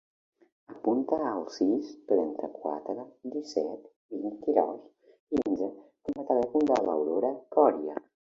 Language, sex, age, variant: Catalan, male, under 19, Central